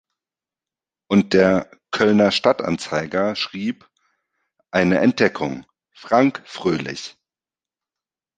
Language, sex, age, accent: German, male, 30-39, Deutschland Deutsch